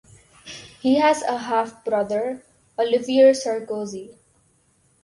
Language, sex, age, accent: English, female, under 19, India and South Asia (India, Pakistan, Sri Lanka)